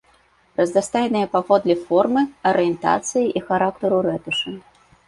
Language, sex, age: Belarusian, female, 30-39